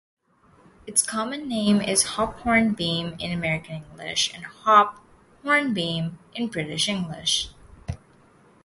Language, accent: English, United States English